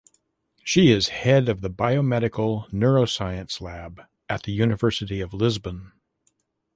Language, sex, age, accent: English, male, 50-59, Canadian English